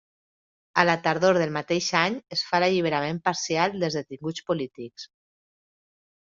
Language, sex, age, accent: Catalan, female, 30-39, valencià